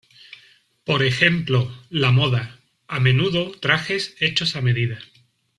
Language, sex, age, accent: Spanish, male, 40-49, España: Sur peninsular (Andalucia, Extremadura, Murcia)